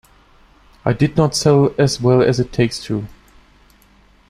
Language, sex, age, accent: English, male, under 19, England English